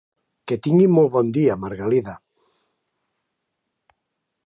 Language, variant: Catalan, Nord-Occidental